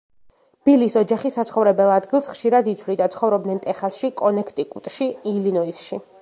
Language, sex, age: Georgian, female, 19-29